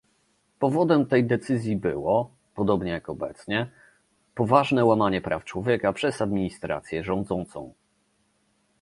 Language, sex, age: Polish, male, 30-39